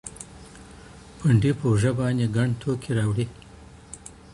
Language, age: Pashto, 60-69